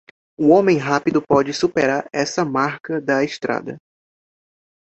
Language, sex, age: Portuguese, male, 19-29